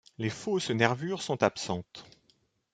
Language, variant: French, Français de métropole